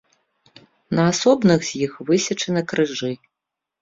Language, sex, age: Belarusian, female, 40-49